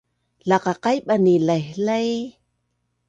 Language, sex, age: Bunun, female, 60-69